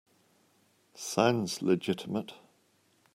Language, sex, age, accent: English, male, 50-59, England English